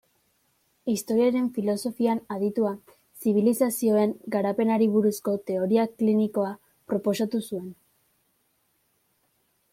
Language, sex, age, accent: Basque, female, under 19, Mendebalekoa (Araba, Bizkaia, Gipuzkoako mendebaleko herri batzuk)